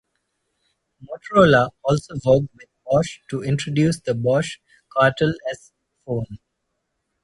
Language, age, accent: English, 30-39, United States English; India and South Asia (India, Pakistan, Sri Lanka)